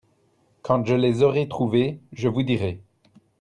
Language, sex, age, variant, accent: French, male, 30-39, Français d'Europe, Français de Belgique